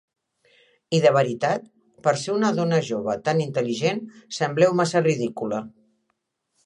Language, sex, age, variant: Catalan, female, 60-69, Central